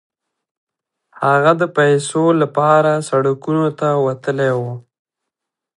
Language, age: Pashto, 19-29